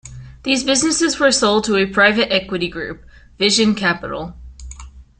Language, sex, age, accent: English, female, 19-29, United States English